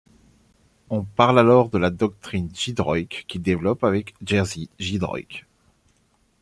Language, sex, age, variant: French, male, 40-49, Français de métropole